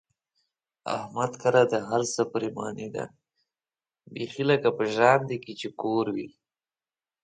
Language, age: Pashto, under 19